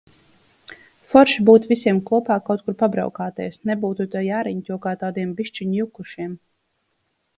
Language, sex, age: Latvian, female, 30-39